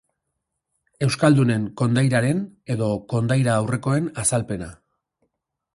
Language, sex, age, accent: Basque, male, 30-39, Mendebalekoa (Araba, Bizkaia, Gipuzkoako mendebaleko herri batzuk)